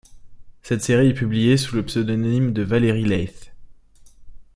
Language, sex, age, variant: French, male, 19-29, Français de métropole